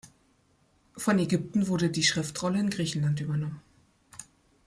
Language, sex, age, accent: German, female, 40-49, Deutschland Deutsch